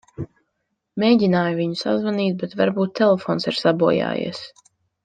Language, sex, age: Latvian, female, under 19